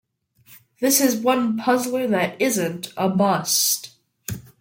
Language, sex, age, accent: English, male, under 19, United States English